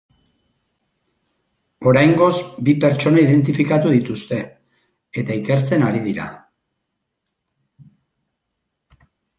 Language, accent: Basque, Erdialdekoa edo Nafarra (Gipuzkoa, Nafarroa)